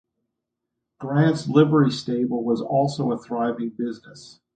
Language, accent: English, United States English